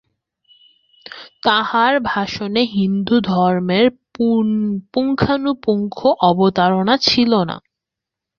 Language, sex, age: Bengali, female, 19-29